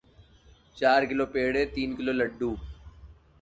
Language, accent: English, India and South Asia (India, Pakistan, Sri Lanka)